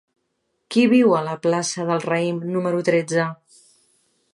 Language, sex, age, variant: Catalan, female, 30-39, Nord-Occidental